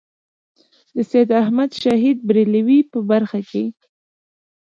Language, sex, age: Pashto, female, 19-29